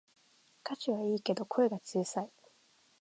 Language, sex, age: Japanese, female, 19-29